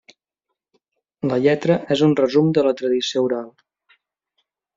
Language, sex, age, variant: Catalan, male, 40-49, Septentrional